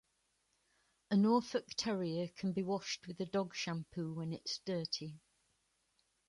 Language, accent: English, England English